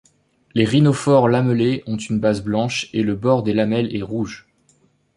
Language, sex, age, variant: French, male, 19-29, Français de métropole